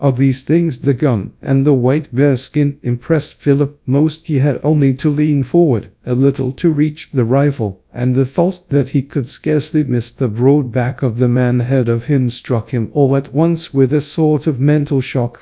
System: TTS, GradTTS